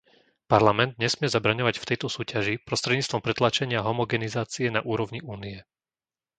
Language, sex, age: Slovak, male, 30-39